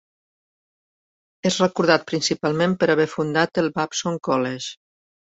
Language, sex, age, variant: Catalan, female, 60-69, Central